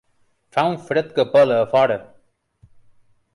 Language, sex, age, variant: Catalan, male, 30-39, Balear